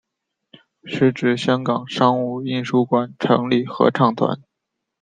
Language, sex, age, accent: Chinese, male, 19-29, 出生地：河北省